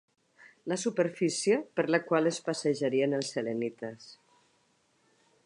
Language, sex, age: Catalan, female, 60-69